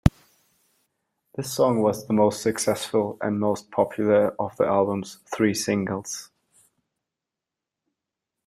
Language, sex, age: English, male, 19-29